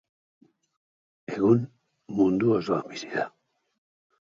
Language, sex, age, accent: Basque, male, 60-69, Mendebalekoa (Araba, Bizkaia, Gipuzkoako mendebaleko herri batzuk)